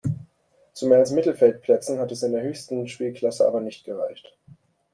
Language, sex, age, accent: German, male, 19-29, Deutschland Deutsch